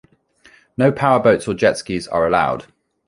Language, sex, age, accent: English, male, 40-49, England English